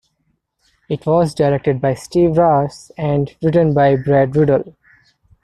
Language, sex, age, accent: English, male, 19-29, India and South Asia (India, Pakistan, Sri Lanka)